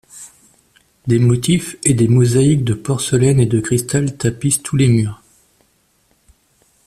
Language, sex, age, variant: French, male, 40-49, Français de métropole